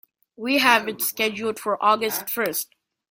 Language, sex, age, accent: English, male, 19-29, United States English